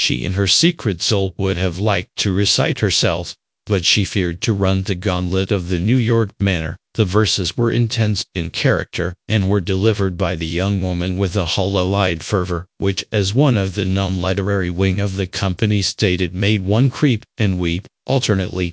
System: TTS, GradTTS